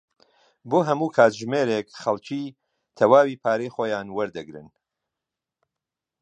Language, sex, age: Central Kurdish, male, 50-59